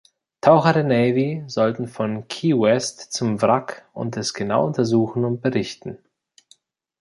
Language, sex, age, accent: German, male, 19-29, Deutschland Deutsch